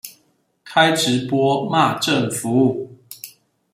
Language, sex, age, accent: Chinese, male, 30-39, 出生地：彰化縣